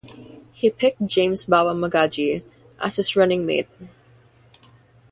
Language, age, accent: English, 19-29, United States English; Filipino